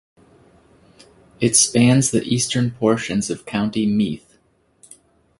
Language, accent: English, United States English